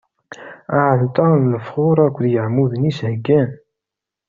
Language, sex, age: Kabyle, male, 19-29